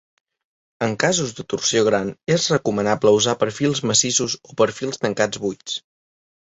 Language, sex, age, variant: Catalan, male, under 19, Septentrional